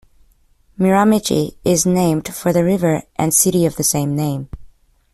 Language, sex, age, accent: English, female, 19-29, United States English